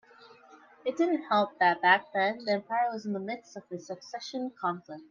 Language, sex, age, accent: English, female, under 19, United States English